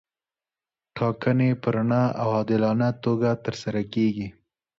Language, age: Pashto, 19-29